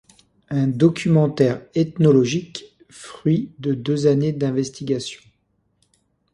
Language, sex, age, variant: French, male, 50-59, Français de métropole